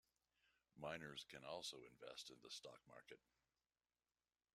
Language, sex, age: English, male, 60-69